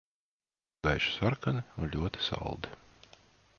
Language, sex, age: Latvian, male, 50-59